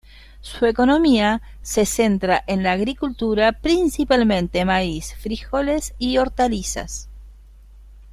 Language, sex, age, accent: Spanish, female, 60-69, Rioplatense: Argentina, Uruguay, este de Bolivia, Paraguay